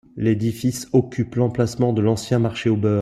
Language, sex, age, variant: French, male, 50-59, Français de métropole